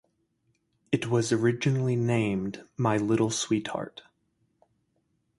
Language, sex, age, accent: English, male, 30-39, United States English